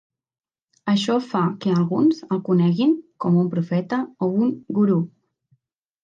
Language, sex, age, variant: Catalan, female, 19-29, Septentrional